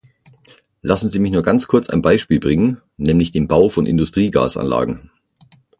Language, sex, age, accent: German, male, 40-49, Deutschland Deutsch; Österreichisches Deutsch